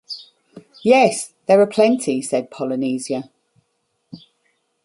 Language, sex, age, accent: English, female, 40-49, England English